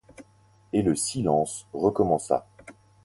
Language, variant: French, Français de métropole